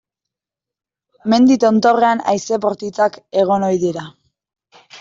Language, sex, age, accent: Basque, female, 19-29, Mendebalekoa (Araba, Bizkaia, Gipuzkoako mendebaleko herri batzuk)